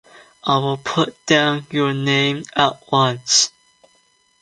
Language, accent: English, United States English